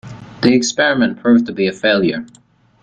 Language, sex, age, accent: English, male, under 19, Canadian English